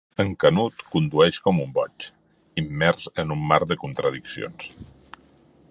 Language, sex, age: Catalan, male, 50-59